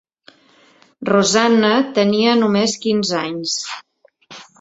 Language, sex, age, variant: Catalan, female, 60-69, Central